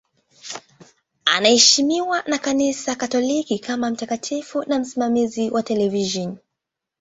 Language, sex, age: Swahili, female, 19-29